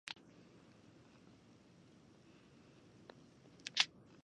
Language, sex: English, female